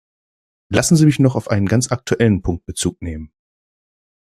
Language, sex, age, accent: German, male, 19-29, Deutschland Deutsch